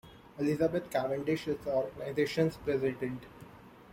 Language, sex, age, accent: English, male, 19-29, India and South Asia (India, Pakistan, Sri Lanka)